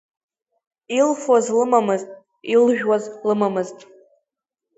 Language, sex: Abkhazian, female